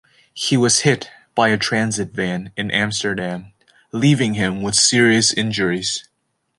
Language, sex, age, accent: English, male, 19-29, United States English